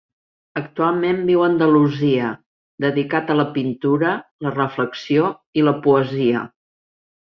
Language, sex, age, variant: Catalan, female, 60-69, Central